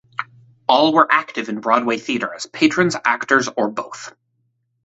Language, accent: English, United States English; Midwestern